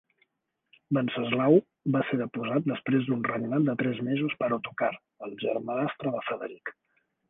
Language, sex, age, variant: Catalan, male, 50-59, Central